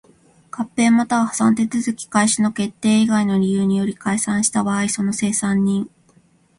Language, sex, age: Japanese, female, 40-49